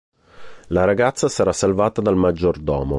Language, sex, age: Italian, male, 30-39